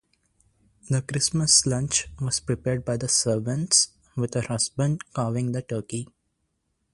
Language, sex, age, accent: English, male, 19-29, India and South Asia (India, Pakistan, Sri Lanka)